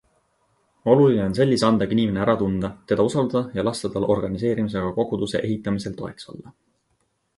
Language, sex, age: Estonian, male, 19-29